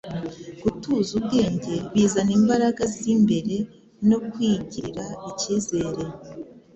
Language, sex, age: Kinyarwanda, female, 40-49